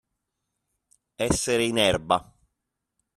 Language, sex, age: Italian, male, 50-59